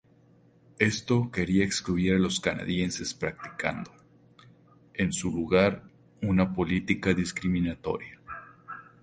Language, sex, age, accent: Spanish, male, 30-39, México